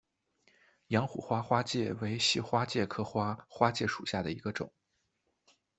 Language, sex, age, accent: Chinese, male, 19-29, 出生地：辽宁省